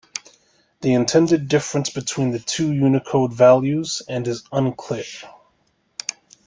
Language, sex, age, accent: English, male, 30-39, United States English